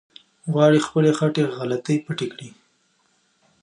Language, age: Pashto, 30-39